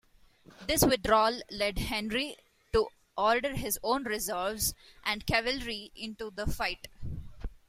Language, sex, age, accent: English, female, 19-29, India and South Asia (India, Pakistan, Sri Lanka)